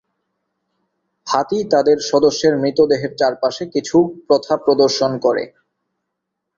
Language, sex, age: Bengali, male, 19-29